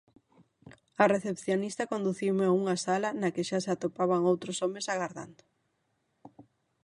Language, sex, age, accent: Galician, female, 30-39, Oriental (común en zona oriental); Normativo (estándar)